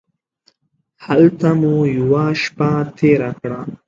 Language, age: Pashto, 19-29